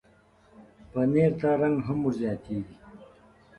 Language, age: Pashto, 19-29